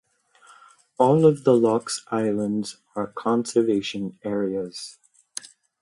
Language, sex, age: English, male, 30-39